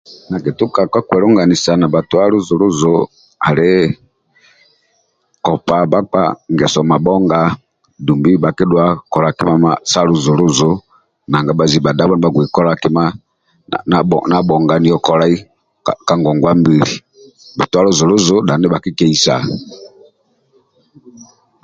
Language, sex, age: Amba (Uganda), male, 50-59